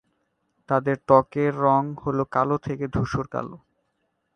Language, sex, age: Bengali, male, 19-29